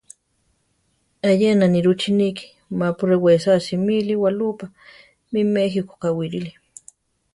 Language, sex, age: Central Tarahumara, female, 30-39